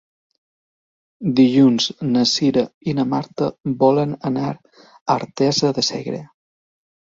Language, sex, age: Catalan, male, 40-49